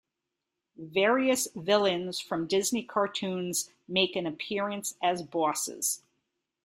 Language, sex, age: English, female, 50-59